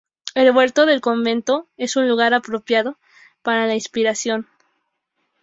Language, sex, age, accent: Spanish, female, 19-29, México